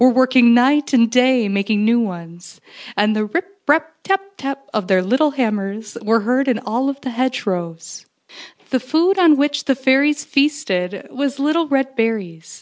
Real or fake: real